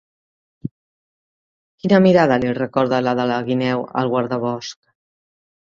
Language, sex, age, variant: Catalan, female, 50-59, Central